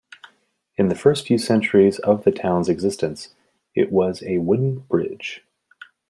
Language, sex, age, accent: English, male, 30-39, United States English